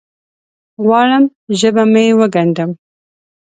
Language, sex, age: Pashto, female, 19-29